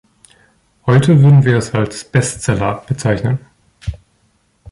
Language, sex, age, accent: German, male, 19-29, Deutschland Deutsch